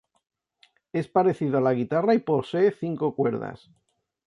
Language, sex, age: Spanish, male, 40-49